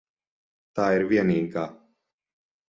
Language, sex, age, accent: Latvian, male, 30-39, Riga; Dzimtā valoda; nav